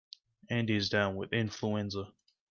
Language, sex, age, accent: English, male, 19-29, United States English